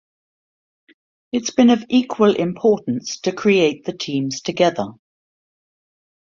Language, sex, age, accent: English, female, 50-59, England English